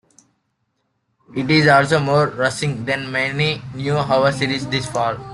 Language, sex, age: English, male, under 19